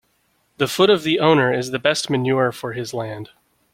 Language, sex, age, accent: English, male, 30-39, United States English